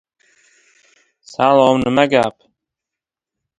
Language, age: Russian, 19-29